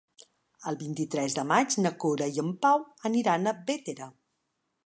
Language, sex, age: Catalan, female, 50-59